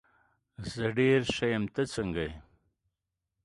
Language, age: Pashto, 40-49